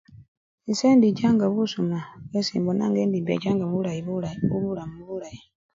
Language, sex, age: Luyia, male, 30-39